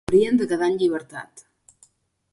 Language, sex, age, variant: Catalan, female, 40-49, Septentrional